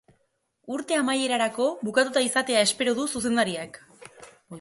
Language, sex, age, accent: Basque, female, 19-29, Erdialdekoa edo Nafarra (Gipuzkoa, Nafarroa)